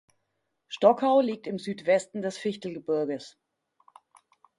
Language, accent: German, Deutschland Deutsch